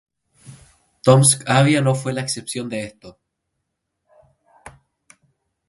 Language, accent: Spanish, España: Islas Canarias